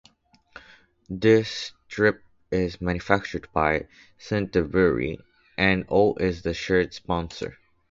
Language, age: English, 19-29